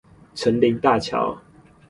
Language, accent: Chinese, 出生地：新北市